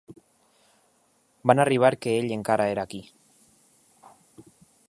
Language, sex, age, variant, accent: Catalan, male, 19-29, Valencià meridional, valencià